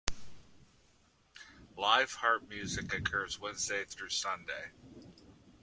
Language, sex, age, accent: English, male, 30-39, United States English